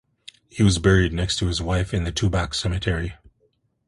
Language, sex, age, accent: English, male, 40-49, United States English